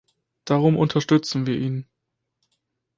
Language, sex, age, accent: German, male, 19-29, Deutschland Deutsch